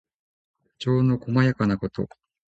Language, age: Japanese, 50-59